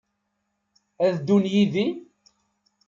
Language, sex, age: Kabyle, male, 60-69